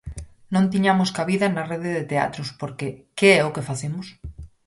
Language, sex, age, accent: Galician, female, 30-39, Normativo (estándar)